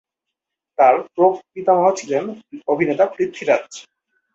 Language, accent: Bengali, Bangladeshi